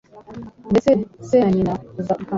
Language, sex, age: Kinyarwanda, female, 40-49